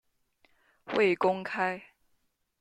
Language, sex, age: Chinese, female, 19-29